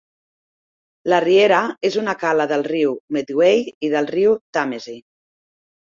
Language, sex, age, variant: Catalan, female, 40-49, Central